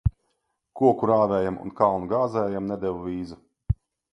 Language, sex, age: Latvian, male, 40-49